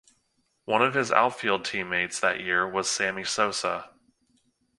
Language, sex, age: English, male, 30-39